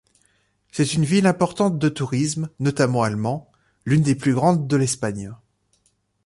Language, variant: French, Français de métropole